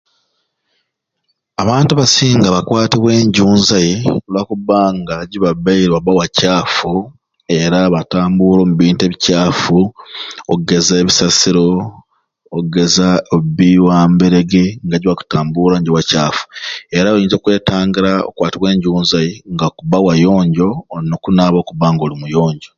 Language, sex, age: Ruuli, male, 30-39